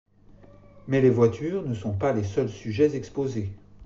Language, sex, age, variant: French, male, 40-49, Français de métropole